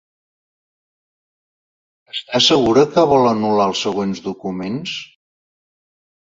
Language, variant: Catalan, Central